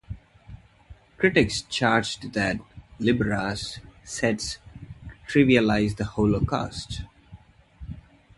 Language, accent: English, India and South Asia (India, Pakistan, Sri Lanka)